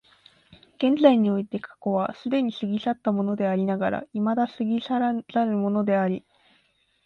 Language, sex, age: Japanese, female, under 19